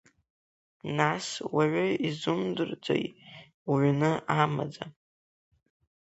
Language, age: Abkhazian, under 19